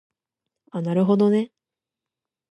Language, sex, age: Japanese, female, 19-29